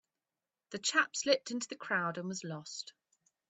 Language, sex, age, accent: English, female, 19-29, England English